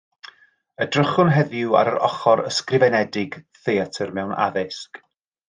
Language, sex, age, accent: Welsh, male, 40-49, Y Deyrnas Unedig Cymraeg